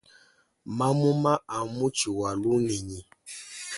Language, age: Luba-Lulua, 19-29